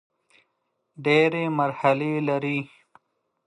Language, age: Pashto, 30-39